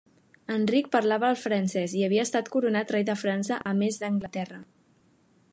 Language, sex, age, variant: Catalan, female, 19-29, Central